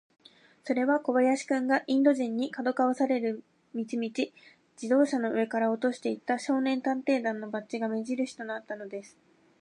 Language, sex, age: Japanese, female, 19-29